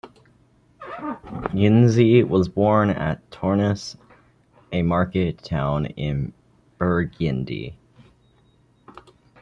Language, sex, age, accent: English, male, under 19, United States English